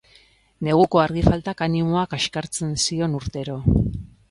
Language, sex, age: Basque, female, 40-49